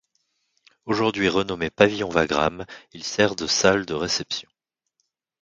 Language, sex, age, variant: French, male, 30-39, Français de métropole